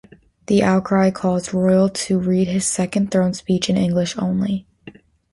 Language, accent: English, United States English